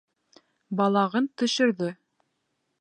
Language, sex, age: Bashkir, female, 19-29